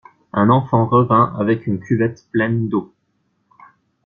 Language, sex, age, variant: French, male, 19-29, Français de métropole